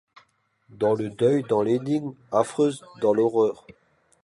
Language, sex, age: French, male, 30-39